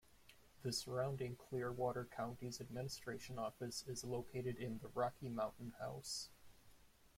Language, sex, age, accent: English, male, 19-29, United States English